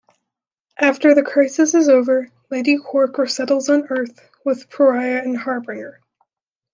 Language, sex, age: English, female, under 19